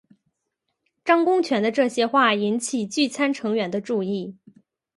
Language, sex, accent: Chinese, female, 出生地：吉林省